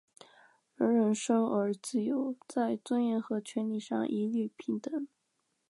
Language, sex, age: Chinese, female, 19-29